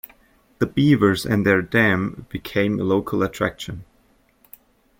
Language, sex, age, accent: English, male, 19-29, United States English